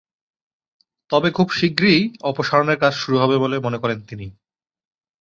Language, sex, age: Bengali, male, 30-39